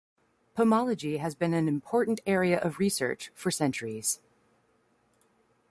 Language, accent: English, United States English